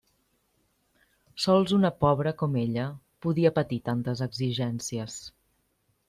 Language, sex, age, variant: Catalan, female, 30-39, Central